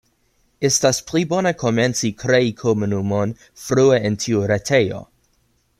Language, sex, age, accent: Esperanto, male, 19-29, Internacia